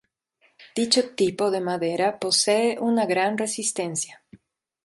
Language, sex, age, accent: Spanish, female, 40-49, México; Andino-Pacífico: Colombia, Perú, Ecuador, oeste de Bolivia y Venezuela andina